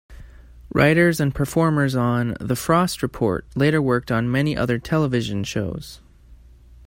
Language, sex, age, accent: English, male, 19-29, United States English